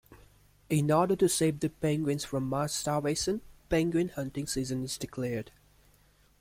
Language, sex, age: English, male, 19-29